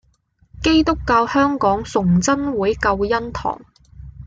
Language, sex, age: Cantonese, female, 19-29